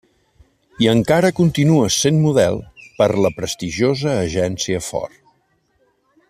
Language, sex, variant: Catalan, male, Central